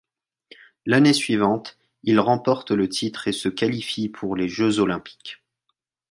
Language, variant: French, Français de métropole